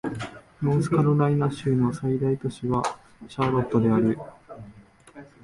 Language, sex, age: Japanese, male, 19-29